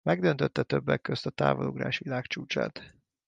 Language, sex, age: Hungarian, male, 30-39